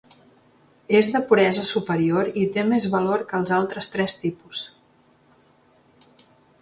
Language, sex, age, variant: Catalan, female, 40-49, Central